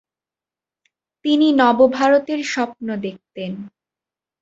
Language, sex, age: Bengali, female, under 19